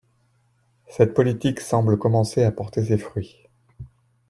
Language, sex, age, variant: French, male, 30-39, Français de métropole